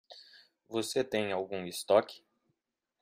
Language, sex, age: Portuguese, male, 19-29